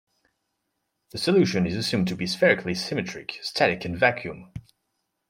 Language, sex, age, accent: English, male, 19-29, United States English